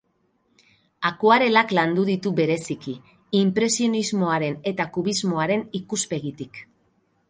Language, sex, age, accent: Basque, female, 50-59, Mendebalekoa (Araba, Bizkaia, Gipuzkoako mendebaleko herri batzuk)